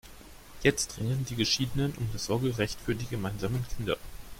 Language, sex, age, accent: German, male, under 19, Deutschland Deutsch